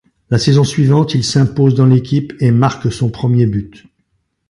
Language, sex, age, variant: French, male, 70-79, Français de métropole